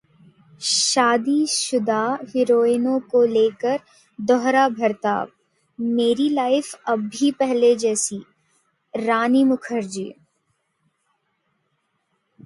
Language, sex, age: Hindi, female, 19-29